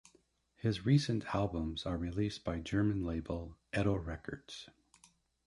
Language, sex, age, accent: English, male, 60-69, United States English